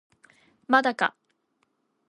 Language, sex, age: Japanese, female, 19-29